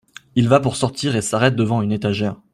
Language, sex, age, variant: French, male, 19-29, Français de métropole